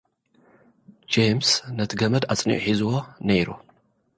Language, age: Tigrinya, 40-49